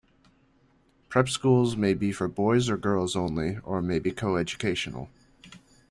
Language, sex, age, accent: English, male, 19-29, United States English